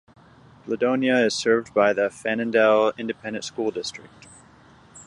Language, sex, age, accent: English, male, 30-39, United States English